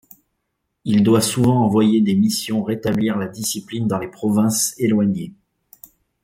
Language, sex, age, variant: French, male, 40-49, Français de métropole